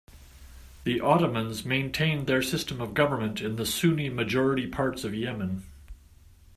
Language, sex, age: English, male, 60-69